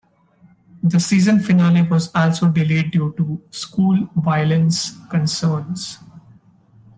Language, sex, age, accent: English, male, 19-29, India and South Asia (India, Pakistan, Sri Lanka)